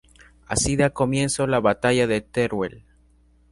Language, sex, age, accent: Spanish, male, 19-29, Andino-Pacífico: Colombia, Perú, Ecuador, oeste de Bolivia y Venezuela andina